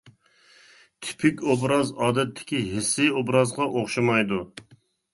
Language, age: Uyghur, 40-49